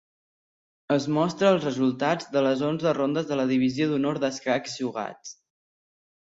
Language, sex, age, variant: Catalan, male, under 19, Central